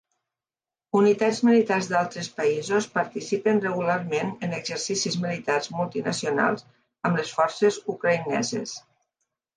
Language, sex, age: Catalan, female, 50-59